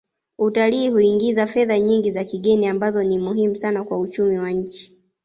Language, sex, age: Swahili, female, 19-29